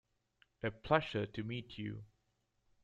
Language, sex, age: English, male, 30-39